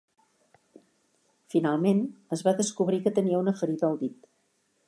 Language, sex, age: Catalan, female, 50-59